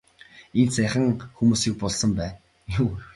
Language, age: Mongolian, 19-29